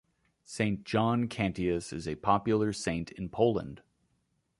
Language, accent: English, United States English